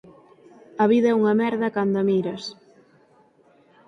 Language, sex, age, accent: Galician, female, 19-29, Atlántico (seseo e gheada)